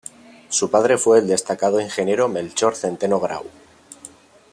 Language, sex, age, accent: Spanish, male, 30-39, España: Norte peninsular (Asturias, Castilla y León, Cantabria, País Vasco, Navarra, Aragón, La Rioja, Guadalajara, Cuenca)